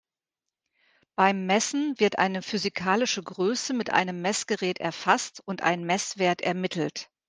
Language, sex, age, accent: German, female, 50-59, Deutschland Deutsch